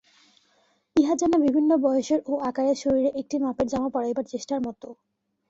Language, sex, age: Bengali, female, 19-29